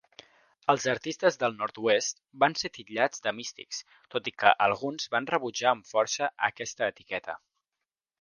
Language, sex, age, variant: Catalan, male, under 19, Central